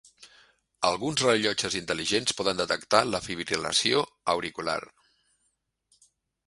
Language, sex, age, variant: Catalan, male, 50-59, Central